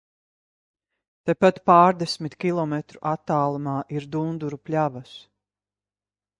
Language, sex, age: Latvian, female, 50-59